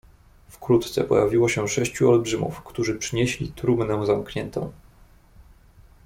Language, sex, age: Polish, male, 19-29